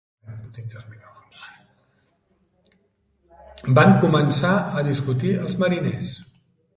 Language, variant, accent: Catalan, Central, central